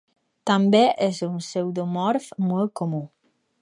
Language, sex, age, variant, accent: Catalan, female, under 19, Alacantí, valencià